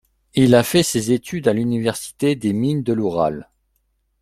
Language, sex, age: French, male, 40-49